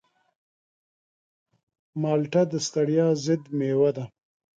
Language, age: Pashto, 40-49